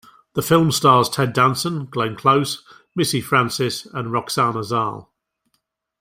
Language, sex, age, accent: English, male, 50-59, England English